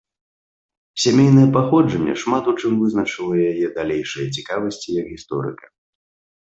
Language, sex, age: Belarusian, male, 30-39